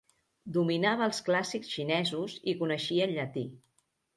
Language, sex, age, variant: Catalan, female, 50-59, Central